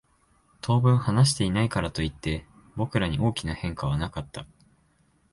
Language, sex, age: Japanese, male, 19-29